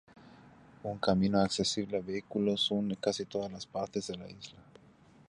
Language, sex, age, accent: Spanish, male, 30-39, México